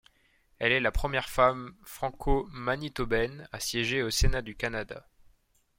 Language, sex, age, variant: French, male, 19-29, Français de métropole